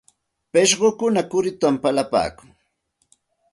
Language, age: Santa Ana de Tusi Pasco Quechua, 40-49